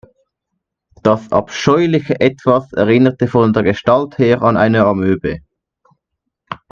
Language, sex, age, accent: German, male, under 19, Schweizerdeutsch